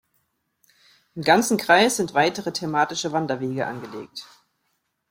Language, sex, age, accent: German, female, 40-49, Deutschland Deutsch